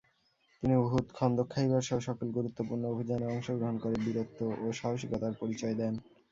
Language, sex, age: Bengali, male, 19-29